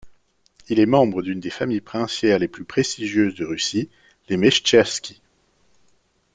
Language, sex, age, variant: French, male, 30-39, Français de métropole